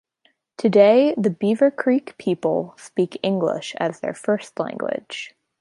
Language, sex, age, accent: English, female, under 19, United States English